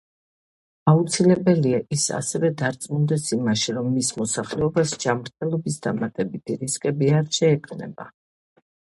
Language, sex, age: Georgian, female, 50-59